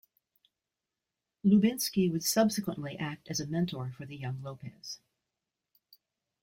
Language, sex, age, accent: English, female, 60-69, United States English